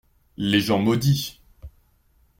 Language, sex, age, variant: French, male, 19-29, Français de métropole